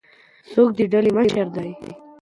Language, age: Pashto, 19-29